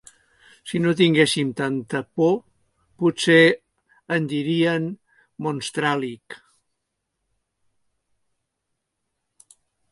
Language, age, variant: Catalan, 60-69, Central